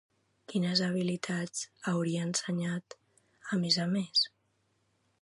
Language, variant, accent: Catalan, Central, central